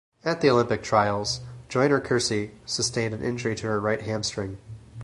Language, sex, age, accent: English, male, 19-29, United States English